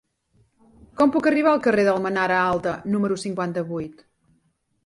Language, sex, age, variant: Catalan, female, 50-59, Central